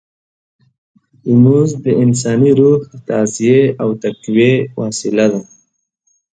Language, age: Pashto, 19-29